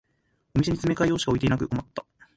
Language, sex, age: Japanese, male, 19-29